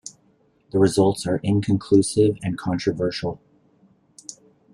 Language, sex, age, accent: English, male, 40-49, United States English